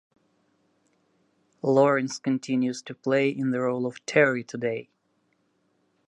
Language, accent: English, United States English